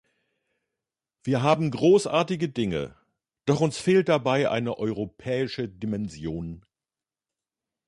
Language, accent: German, Deutschland Deutsch